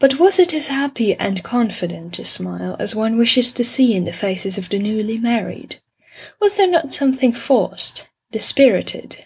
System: none